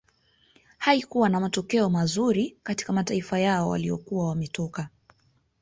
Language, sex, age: Swahili, female, 19-29